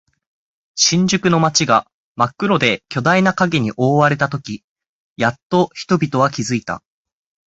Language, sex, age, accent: Japanese, male, 19-29, 標準語